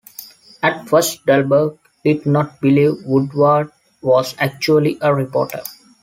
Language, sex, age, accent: English, male, 19-29, India and South Asia (India, Pakistan, Sri Lanka)